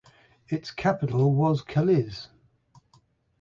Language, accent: English, England English